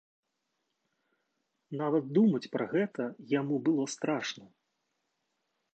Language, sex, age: Belarusian, male, 40-49